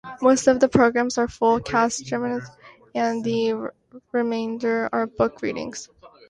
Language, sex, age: English, female, 19-29